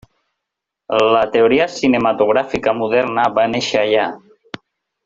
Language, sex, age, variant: Catalan, male, 50-59, Central